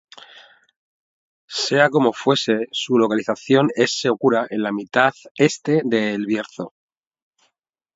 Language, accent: Spanish, España: Centro-Sur peninsular (Madrid, Toledo, Castilla-La Mancha)